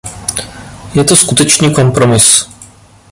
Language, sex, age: Czech, male, 40-49